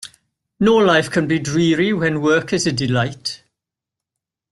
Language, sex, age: English, male, 80-89